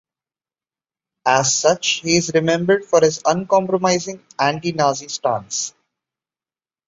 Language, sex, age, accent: English, male, under 19, India and South Asia (India, Pakistan, Sri Lanka)